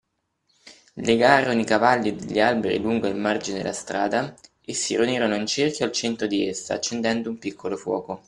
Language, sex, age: Italian, male, 19-29